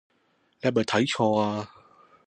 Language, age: Cantonese, 30-39